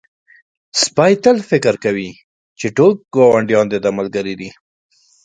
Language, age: Pashto, 19-29